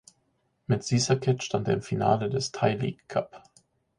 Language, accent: German, Deutschland Deutsch